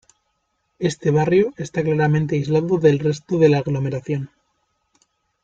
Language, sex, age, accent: Spanish, male, 19-29, España: Norte peninsular (Asturias, Castilla y León, Cantabria, País Vasco, Navarra, Aragón, La Rioja, Guadalajara, Cuenca)